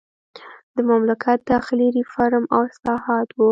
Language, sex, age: Pashto, female, 19-29